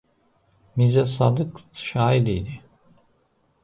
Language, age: Azerbaijani, 30-39